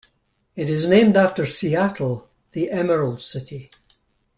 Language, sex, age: English, male, 70-79